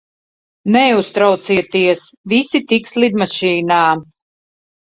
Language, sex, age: Latvian, female, 50-59